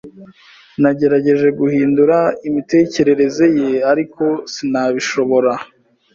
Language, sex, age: Kinyarwanda, female, 19-29